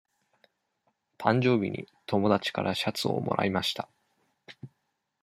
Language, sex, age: Japanese, male, 19-29